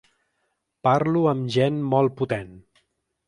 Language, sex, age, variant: Catalan, male, 30-39, Central